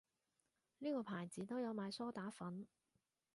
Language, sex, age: Cantonese, female, 30-39